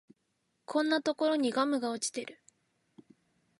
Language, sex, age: Japanese, female, 19-29